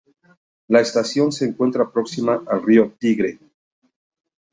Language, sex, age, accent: Spanish, male, 40-49, México